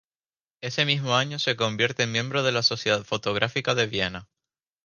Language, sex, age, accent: Spanish, male, 19-29, España: Islas Canarias